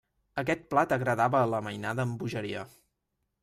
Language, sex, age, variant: Catalan, male, 19-29, Central